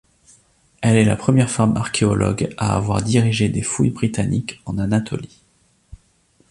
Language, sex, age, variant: French, male, 30-39, Français de métropole